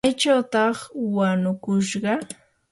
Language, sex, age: Yanahuanca Pasco Quechua, female, 30-39